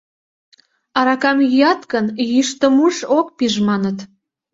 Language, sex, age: Mari, female, 19-29